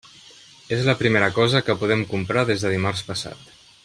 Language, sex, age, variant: Catalan, male, 30-39, Central